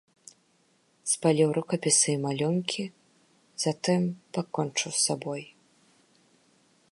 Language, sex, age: Belarusian, female, 19-29